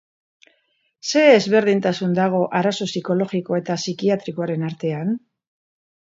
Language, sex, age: Basque, female, 50-59